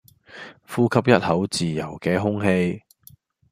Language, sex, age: Cantonese, male, 40-49